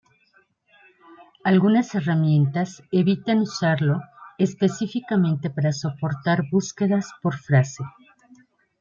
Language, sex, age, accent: Spanish, female, 50-59, México